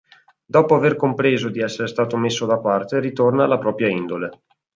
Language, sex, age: Italian, male, 19-29